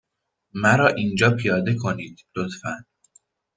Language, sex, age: Persian, male, 19-29